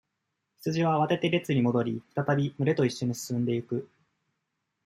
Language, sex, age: Japanese, male, 19-29